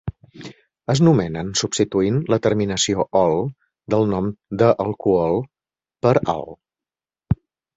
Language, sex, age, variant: Catalan, male, 40-49, Central